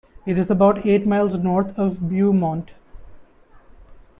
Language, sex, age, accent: English, male, 19-29, India and South Asia (India, Pakistan, Sri Lanka)